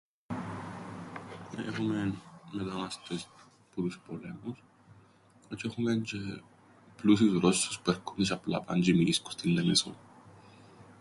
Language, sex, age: Greek, male, 19-29